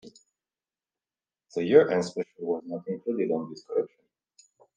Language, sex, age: English, male, 30-39